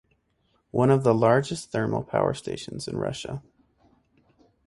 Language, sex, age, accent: English, male, 19-29, United States English